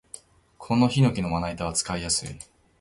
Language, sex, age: Japanese, male, 30-39